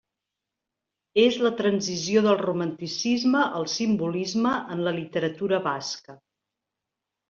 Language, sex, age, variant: Catalan, female, 50-59, Central